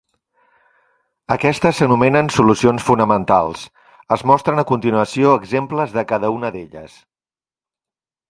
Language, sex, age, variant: Catalan, male, 50-59, Central